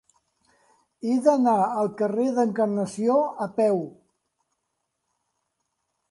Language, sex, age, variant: Catalan, male, 70-79, Central